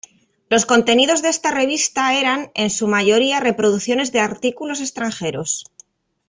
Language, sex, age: Spanish, female, 40-49